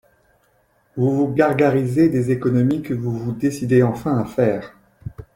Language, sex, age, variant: French, male, 30-39, Français de métropole